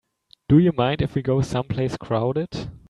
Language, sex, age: English, male, 19-29